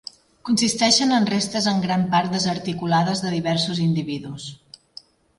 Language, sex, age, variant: Catalan, female, 40-49, Central